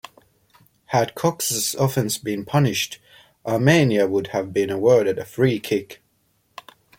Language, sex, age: English, male, 19-29